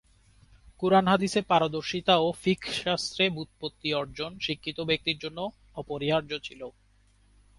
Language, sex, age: Bengali, male, 30-39